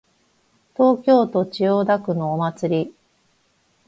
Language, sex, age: Japanese, female, 40-49